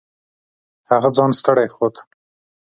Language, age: Pashto, 30-39